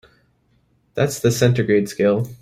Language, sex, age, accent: English, male, 19-29, United States English